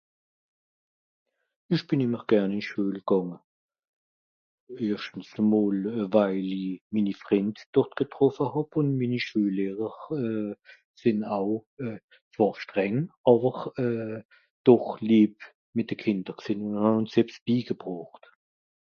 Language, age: Swiss German, 60-69